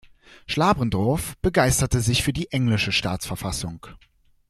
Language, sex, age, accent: German, male, under 19, Deutschland Deutsch